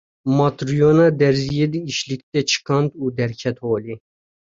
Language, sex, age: Kurdish, male, 19-29